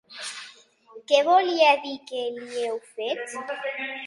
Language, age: Catalan, 19-29